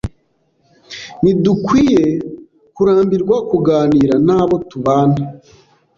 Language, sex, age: Kinyarwanda, male, 30-39